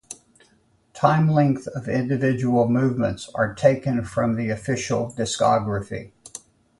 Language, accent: English, United States English